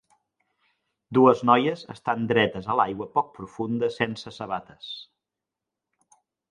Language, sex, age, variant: Catalan, male, 40-49, Central